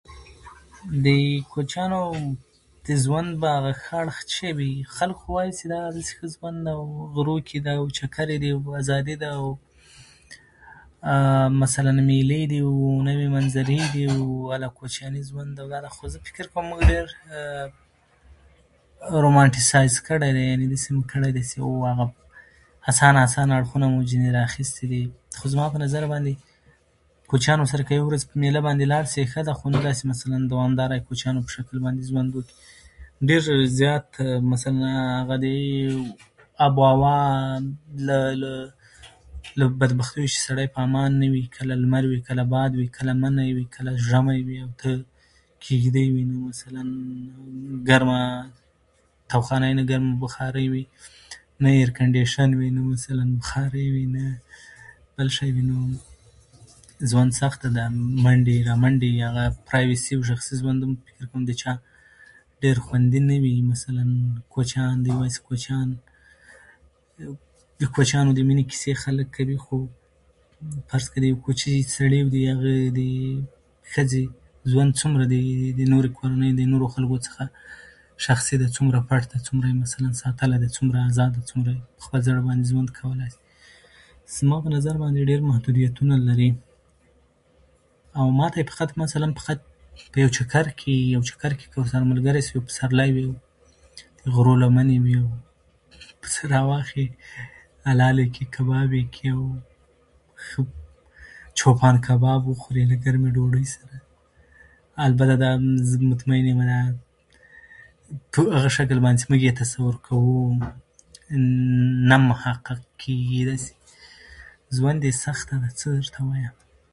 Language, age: Pashto, 30-39